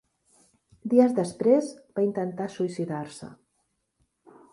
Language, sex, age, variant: Catalan, female, 40-49, Central